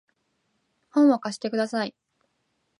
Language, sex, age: Japanese, female, 19-29